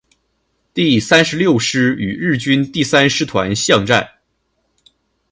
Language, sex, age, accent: Chinese, male, 19-29, 出生地：黑龙江省